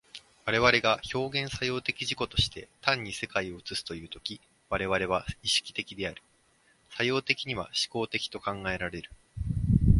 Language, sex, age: Japanese, male, 19-29